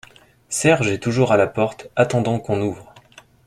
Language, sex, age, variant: French, male, 30-39, Français de métropole